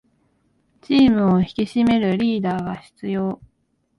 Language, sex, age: Japanese, female, 19-29